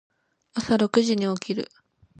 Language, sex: Japanese, female